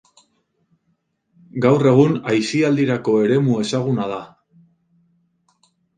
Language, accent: Basque, Mendebalekoa (Araba, Bizkaia, Gipuzkoako mendebaleko herri batzuk)